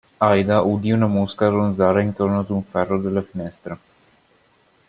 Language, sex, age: Italian, male, 19-29